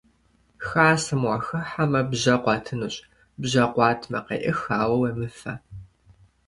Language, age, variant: Kabardian, 19-29, Адыгэбзэ (Къэбэрдей, Кирил, Урысей)